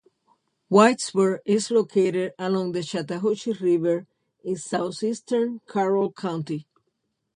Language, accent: English, United States English